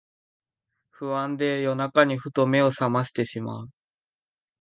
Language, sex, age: Japanese, male, 19-29